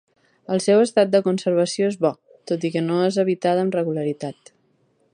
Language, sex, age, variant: Catalan, female, 30-39, Balear